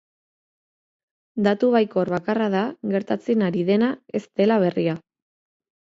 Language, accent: Basque, Erdialdekoa edo Nafarra (Gipuzkoa, Nafarroa)